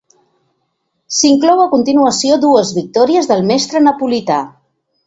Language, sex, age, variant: Catalan, female, 50-59, Central